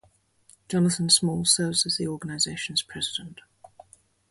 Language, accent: English, England English